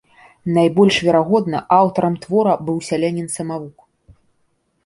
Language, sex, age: Belarusian, female, 30-39